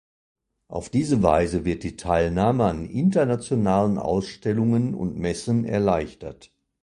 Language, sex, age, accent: German, male, 60-69, Deutschland Deutsch